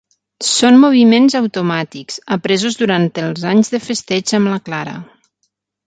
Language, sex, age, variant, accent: Catalan, female, 50-59, Nord-Occidental, Tortosí